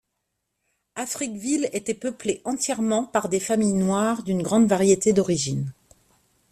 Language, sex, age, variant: French, female, 40-49, Français de métropole